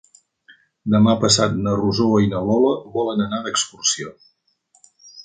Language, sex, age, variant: Catalan, male, 50-59, Septentrional